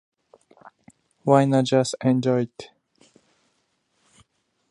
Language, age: English, 19-29